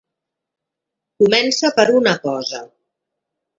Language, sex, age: Catalan, female, 60-69